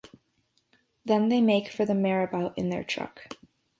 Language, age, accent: English, under 19, United States English